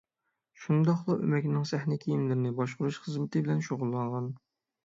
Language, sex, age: Uyghur, male, 19-29